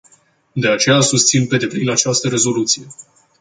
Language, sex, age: Romanian, male, 19-29